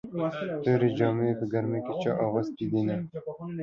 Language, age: Pashto, under 19